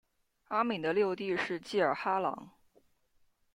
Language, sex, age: Chinese, female, 19-29